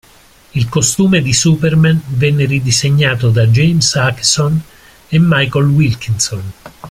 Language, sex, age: Italian, male, 50-59